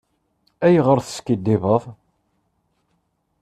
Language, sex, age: Kabyle, male, 19-29